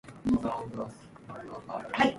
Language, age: English, 30-39